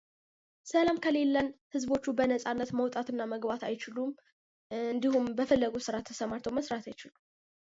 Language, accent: English, United States English